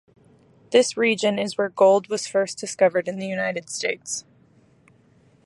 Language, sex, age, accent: English, female, under 19, United States English